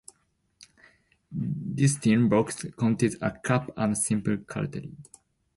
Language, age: English, 19-29